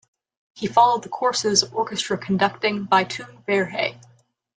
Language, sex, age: English, female, under 19